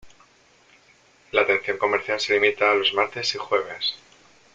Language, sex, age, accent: Spanish, male, 30-39, España: Centro-Sur peninsular (Madrid, Toledo, Castilla-La Mancha)